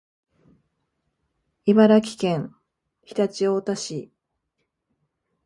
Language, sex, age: Japanese, female, 30-39